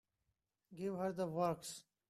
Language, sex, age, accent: English, male, 19-29, India and South Asia (India, Pakistan, Sri Lanka)